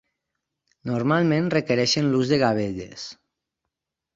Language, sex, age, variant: Catalan, male, 30-39, Nord-Occidental